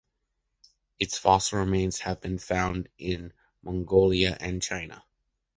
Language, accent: English, Canadian English